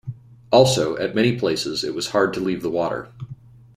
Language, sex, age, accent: English, male, 40-49, United States English